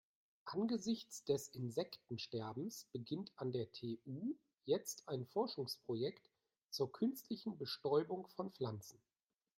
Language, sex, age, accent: German, male, 40-49, Deutschland Deutsch